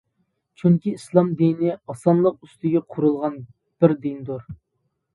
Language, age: Uyghur, 19-29